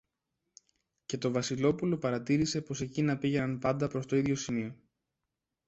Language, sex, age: Greek, male, 19-29